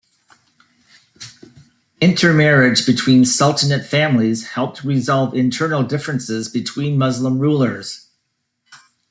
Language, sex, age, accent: English, male, 50-59, United States English